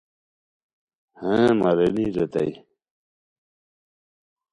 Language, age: Khowar, 40-49